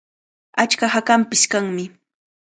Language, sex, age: Cajatambo North Lima Quechua, female, 19-29